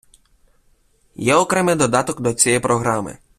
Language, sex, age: Ukrainian, male, under 19